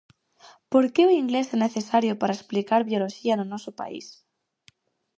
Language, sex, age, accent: Galician, female, under 19, Central (gheada)